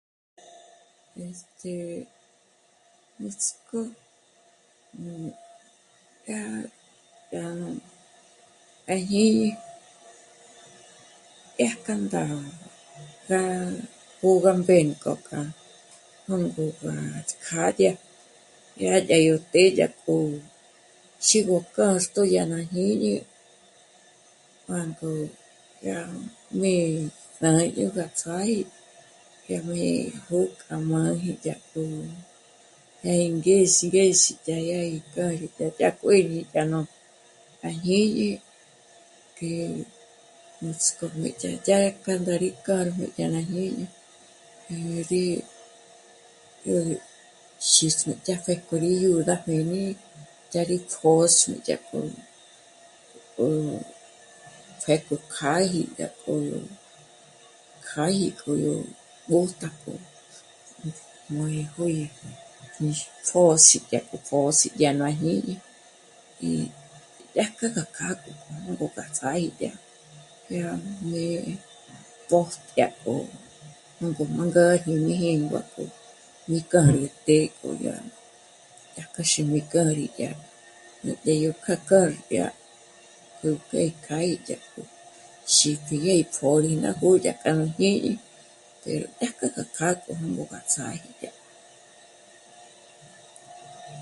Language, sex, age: Michoacán Mazahua, female, 19-29